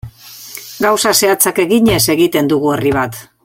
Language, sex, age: Basque, female, 60-69